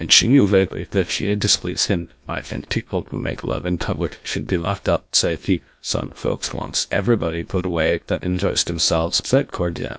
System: TTS, GlowTTS